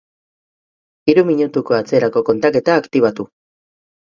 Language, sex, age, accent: Basque, male, 19-29, Mendebalekoa (Araba, Bizkaia, Gipuzkoako mendebaleko herri batzuk)